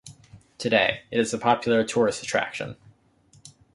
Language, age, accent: English, 19-29, United States English